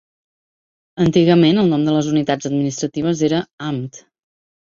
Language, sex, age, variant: Catalan, female, 30-39, Central